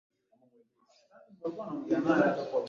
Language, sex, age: Swahili, male, 19-29